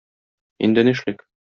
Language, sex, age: Tatar, male, 30-39